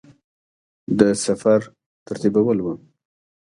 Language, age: Pashto, 40-49